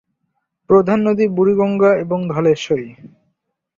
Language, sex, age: Bengali, male, under 19